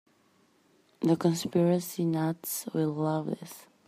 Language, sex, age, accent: English, female, 19-29, United States English